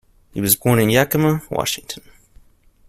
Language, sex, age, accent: English, male, 19-29, United States English